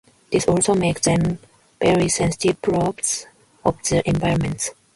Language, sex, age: English, female, 19-29